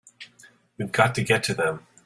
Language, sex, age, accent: English, male, 50-59, United States English